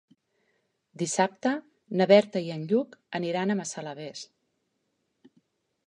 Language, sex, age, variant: Catalan, female, 40-49, Central